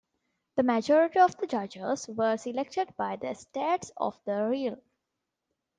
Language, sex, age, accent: English, female, 19-29, India and South Asia (India, Pakistan, Sri Lanka)